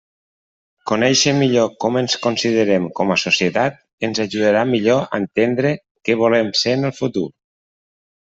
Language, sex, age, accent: Catalan, male, 40-49, valencià